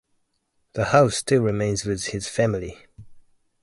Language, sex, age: English, male, 19-29